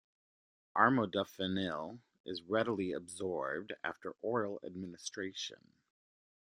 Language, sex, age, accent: English, male, 30-39, United States English